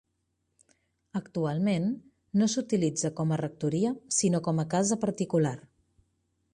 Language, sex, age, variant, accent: Catalan, female, 30-39, Central, central